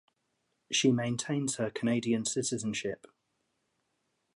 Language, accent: English, England English